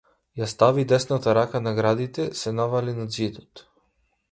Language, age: Macedonian, 19-29